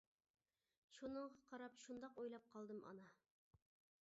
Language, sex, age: Uyghur, male, 19-29